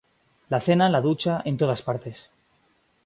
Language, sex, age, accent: Spanish, male, under 19, España: Norte peninsular (Asturias, Castilla y León, Cantabria, País Vasco, Navarra, Aragón, La Rioja, Guadalajara, Cuenca)